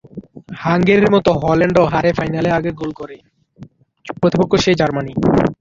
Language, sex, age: Bengali, male, under 19